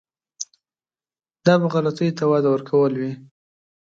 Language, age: Pashto, 19-29